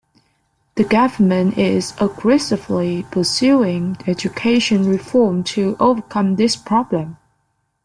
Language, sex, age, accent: English, female, 19-29, England English